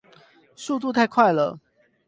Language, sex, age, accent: Chinese, male, 30-39, 出生地：桃園市